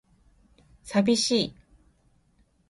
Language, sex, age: Japanese, female, 50-59